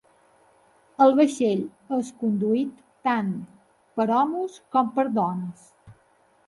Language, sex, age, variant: Catalan, female, 50-59, Balear